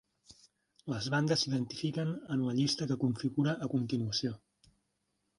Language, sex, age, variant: Catalan, male, 30-39, Central